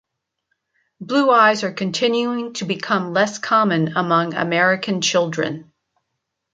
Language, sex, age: English, female, 60-69